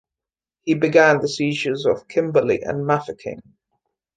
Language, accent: English, England English